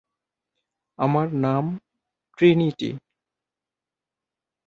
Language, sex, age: Bengali, male, 19-29